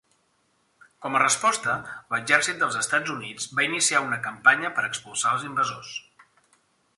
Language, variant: Catalan, Central